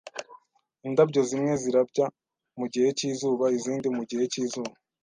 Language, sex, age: Kinyarwanda, male, 19-29